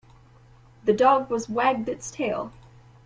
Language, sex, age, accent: English, female, 19-29, Canadian English